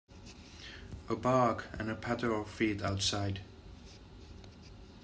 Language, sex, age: English, male, 40-49